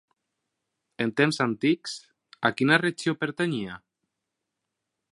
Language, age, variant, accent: Catalan, 19-29, Valencià central, valencià